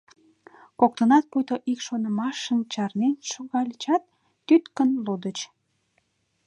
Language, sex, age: Mari, female, 19-29